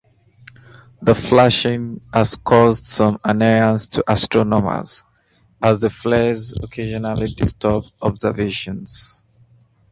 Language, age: English, 30-39